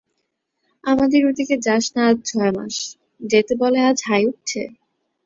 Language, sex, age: Bengali, female, 19-29